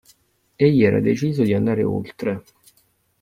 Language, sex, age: Italian, male, 40-49